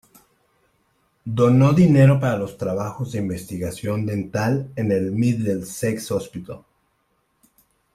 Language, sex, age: Spanish, male, 30-39